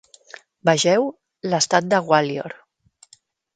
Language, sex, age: Catalan, female, 40-49